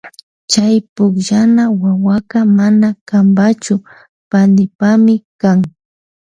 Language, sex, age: Loja Highland Quichua, female, 19-29